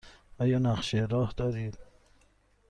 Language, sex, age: Persian, male, 30-39